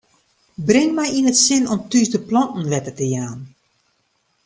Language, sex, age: Western Frisian, female, 50-59